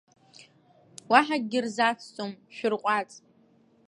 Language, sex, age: Abkhazian, female, under 19